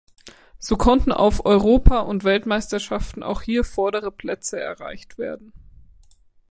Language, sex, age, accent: German, female, 19-29, Deutschland Deutsch